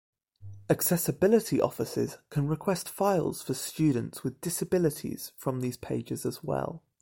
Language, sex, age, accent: English, male, 19-29, England English